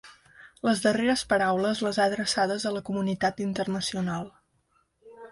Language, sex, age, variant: Catalan, female, 19-29, Central